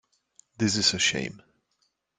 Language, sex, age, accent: English, male, 40-49, United States English